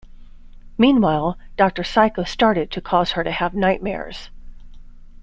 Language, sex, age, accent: English, female, 50-59, United States English